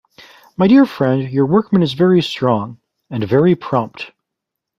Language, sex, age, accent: English, male, 40-49, United States English